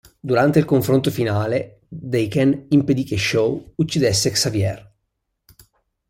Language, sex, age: Italian, male, 19-29